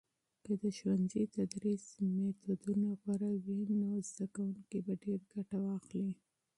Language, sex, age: Pashto, female, 30-39